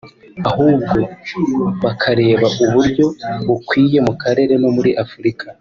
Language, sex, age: Kinyarwanda, male, 19-29